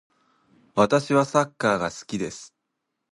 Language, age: Japanese, under 19